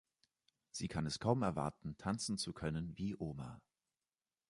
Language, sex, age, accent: German, male, 30-39, Deutschland Deutsch